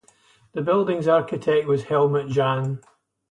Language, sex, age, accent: English, male, 70-79, Scottish English